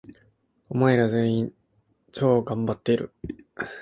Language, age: Japanese, 19-29